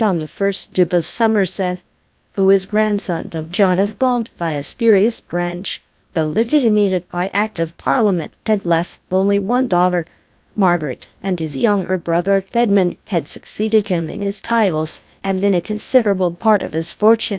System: TTS, GlowTTS